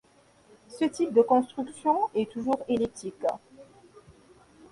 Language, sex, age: French, female, 19-29